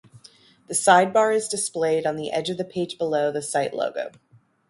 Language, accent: English, United States English